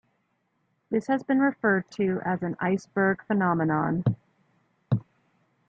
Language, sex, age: English, female, 19-29